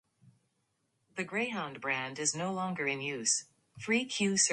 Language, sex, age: English, female, under 19